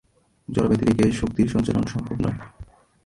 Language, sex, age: Bengali, male, 19-29